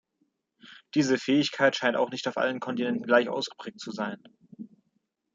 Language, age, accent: German, 19-29, Deutschland Deutsch